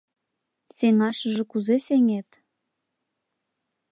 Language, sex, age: Mari, female, 19-29